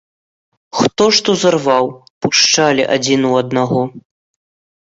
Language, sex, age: Belarusian, male, under 19